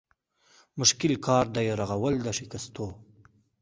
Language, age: Pashto, under 19